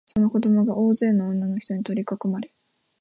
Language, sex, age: Japanese, female, 19-29